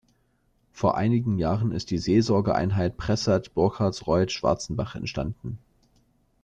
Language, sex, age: German, male, 19-29